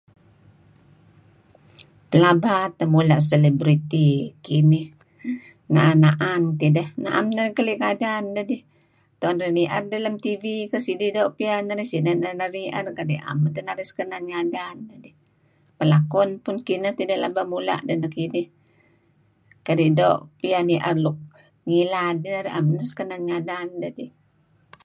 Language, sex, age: Kelabit, female, 60-69